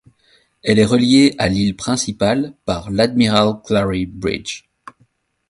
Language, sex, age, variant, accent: French, male, 40-49, Français d'Europe, Français de Belgique